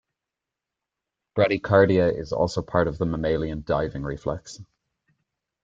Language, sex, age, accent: English, male, 19-29, Irish English